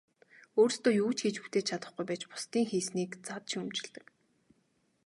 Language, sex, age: Mongolian, female, 19-29